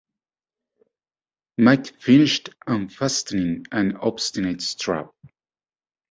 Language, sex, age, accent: English, male, 40-49, United States English